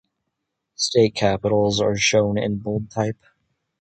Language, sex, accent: English, male, United States English